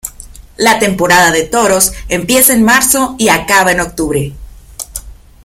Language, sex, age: Spanish, female, 19-29